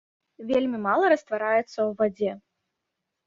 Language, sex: Belarusian, female